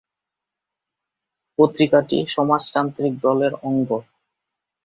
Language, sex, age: Bengali, male, 19-29